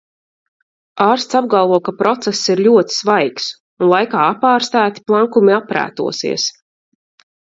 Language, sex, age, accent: Latvian, female, 30-39, Vidus dialekts